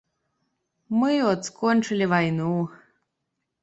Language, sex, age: Belarusian, female, 30-39